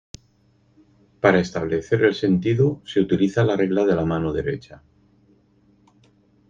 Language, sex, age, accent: Spanish, male, 50-59, España: Norte peninsular (Asturias, Castilla y León, Cantabria, País Vasco, Navarra, Aragón, La Rioja, Guadalajara, Cuenca)